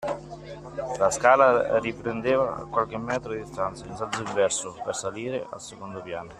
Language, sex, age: Italian, male, 30-39